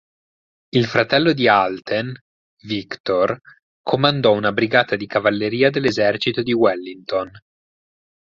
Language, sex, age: Italian, male, 19-29